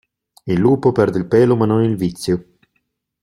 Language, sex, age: Italian, male, 30-39